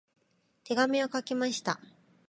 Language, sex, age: Japanese, female, 19-29